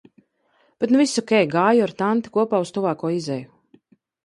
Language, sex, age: Latvian, female, 40-49